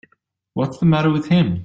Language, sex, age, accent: English, male, 30-39, Australian English